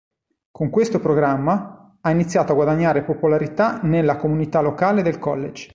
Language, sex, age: Italian, male, 40-49